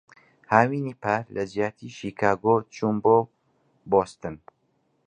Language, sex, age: Central Kurdish, male, 30-39